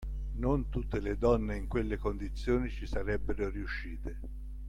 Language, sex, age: Italian, male, 60-69